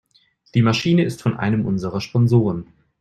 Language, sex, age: German, male, 19-29